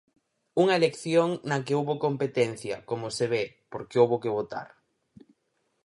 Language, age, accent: Galician, 19-29, Central (gheada)